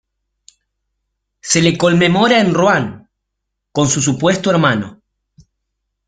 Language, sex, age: Spanish, male, 40-49